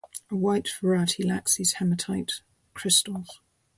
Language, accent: English, England English